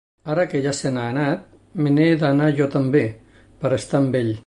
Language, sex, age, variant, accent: Catalan, male, 60-69, Nord-Occidental, nord-occidental